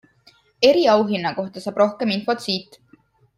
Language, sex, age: Estonian, female, 19-29